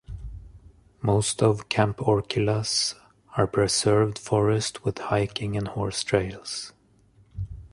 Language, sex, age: English, male, 30-39